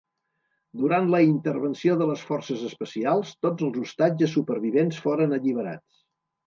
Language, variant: Catalan, Central